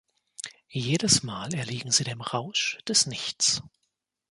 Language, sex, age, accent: German, male, 30-39, Deutschland Deutsch